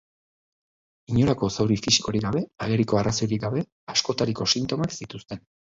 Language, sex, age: Basque, male, 40-49